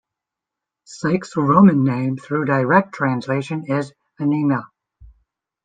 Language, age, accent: English, 30-39, United States English